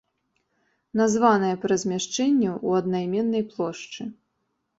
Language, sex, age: Belarusian, female, 19-29